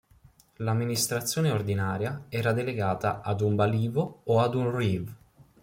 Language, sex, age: Italian, male, 19-29